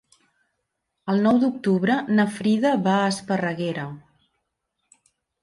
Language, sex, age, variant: Catalan, female, 50-59, Central